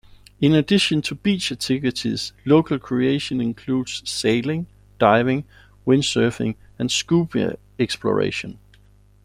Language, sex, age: English, male, 40-49